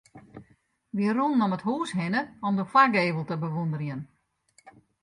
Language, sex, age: Western Frisian, female, 60-69